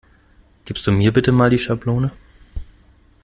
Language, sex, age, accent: German, male, 30-39, Deutschland Deutsch